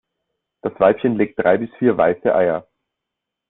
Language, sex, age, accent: German, male, 19-29, Deutschland Deutsch